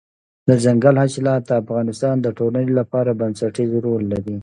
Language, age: Pashto, 30-39